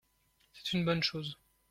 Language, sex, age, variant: French, male, 19-29, Français de métropole